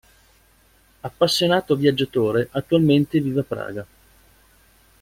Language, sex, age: Italian, male, 40-49